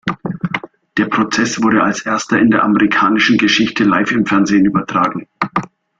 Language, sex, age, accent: German, male, 40-49, Deutschland Deutsch